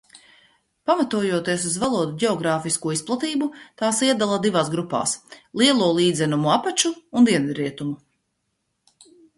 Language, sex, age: Latvian, female, 50-59